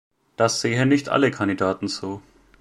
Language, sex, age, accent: German, male, 19-29, Deutschland Deutsch